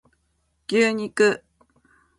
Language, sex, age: Japanese, female, 50-59